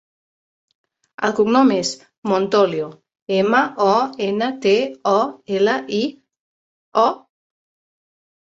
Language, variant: Catalan, Central